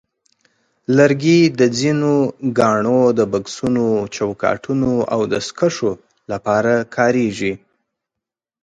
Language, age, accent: Pashto, 19-29, کندهارۍ لهجه